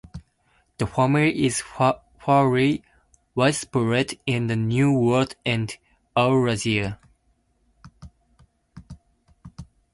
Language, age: English, 19-29